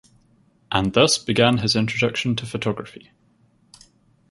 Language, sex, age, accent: English, male, under 19, England English